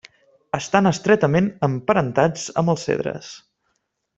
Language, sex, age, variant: Catalan, male, 19-29, Central